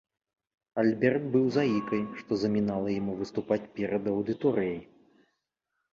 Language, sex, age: Belarusian, male, 30-39